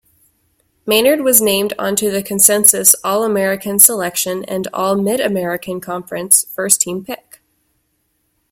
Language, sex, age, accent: English, female, 19-29, United States English